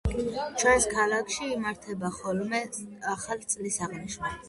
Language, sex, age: Georgian, female, under 19